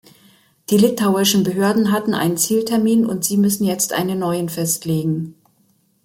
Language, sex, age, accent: German, female, 60-69, Deutschland Deutsch